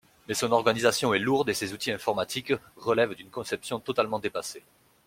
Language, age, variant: French, 30-39, Français de métropole